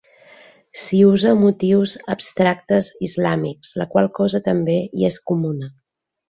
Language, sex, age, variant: Catalan, female, 50-59, Nord-Occidental